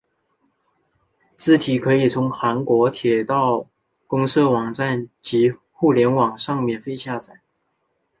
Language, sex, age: Chinese, male, under 19